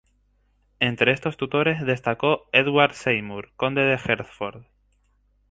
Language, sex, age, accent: Spanish, male, 19-29, España: Islas Canarias